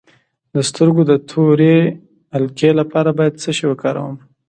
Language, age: Pashto, 19-29